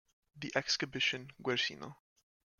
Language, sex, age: English, male, under 19